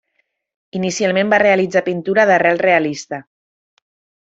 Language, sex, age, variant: Catalan, female, 30-39, Nord-Occidental